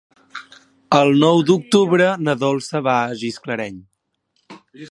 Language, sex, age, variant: Catalan, male, 19-29, Central